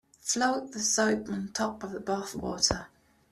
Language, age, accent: English, 19-29, England English